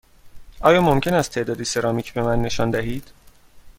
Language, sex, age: Persian, male, 30-39